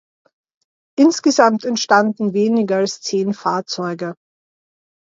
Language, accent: German, Österreichisches Deutsch